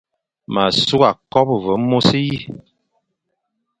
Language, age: Fang, 40-49